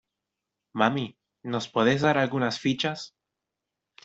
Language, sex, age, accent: Spanish, male, 19-29, Rioplatense: Argentina, Uruguay, este de Bolivia, Paraguay